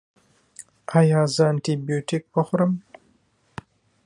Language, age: Pashto, 19-29